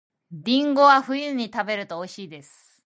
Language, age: Japanese, 19-29